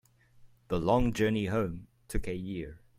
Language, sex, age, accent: English, male, 19-29, Southern African (South Africa, Zimbabwe, Namibia)